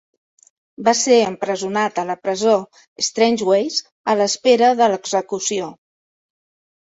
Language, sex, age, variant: Catalan, female, 50-59, Central